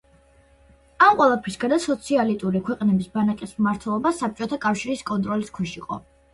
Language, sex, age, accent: Georgian, female, under 19, მშვიდი